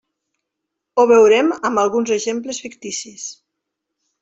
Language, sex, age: Catalan, female, 50-59